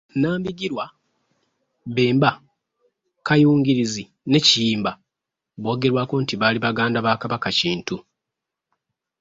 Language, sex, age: Ganda, male, 30-39